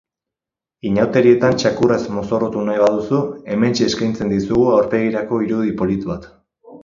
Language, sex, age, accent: Basque, male, 19-29, Erdialdekoa edo Nafarra (Gipuzkoa, Nafarroa)